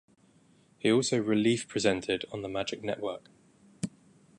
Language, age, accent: English, 19-29, England English